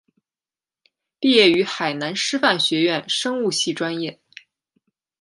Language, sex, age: Chinese, female, 19-29